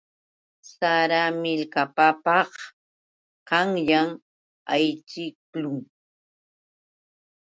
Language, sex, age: Yauyos Quechua, female, 60-69